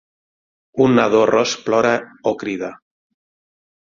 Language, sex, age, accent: Catalan, male, 40-49, central; nord-occidental